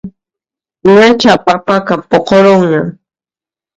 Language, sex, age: Puno Quechua, female, 19-29